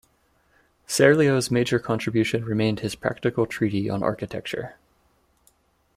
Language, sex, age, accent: English, male, 30-39, United States English